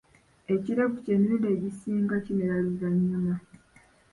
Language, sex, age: Ganda, female, 19-29